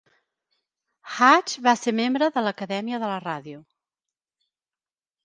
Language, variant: Catalan, Central